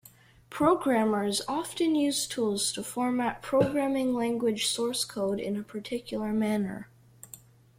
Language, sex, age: English, male, under 19